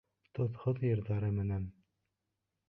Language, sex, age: Bashkir, male, 19-29